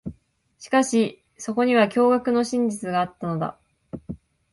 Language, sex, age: Japanese, female, 19-29